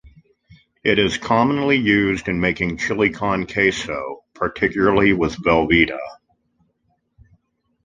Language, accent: English, United States English